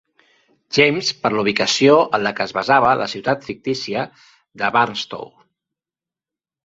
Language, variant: Catalan, Central